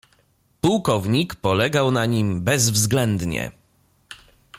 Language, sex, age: Polish, male, 30-39